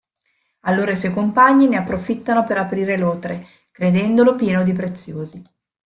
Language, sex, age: Italian, female, 40-49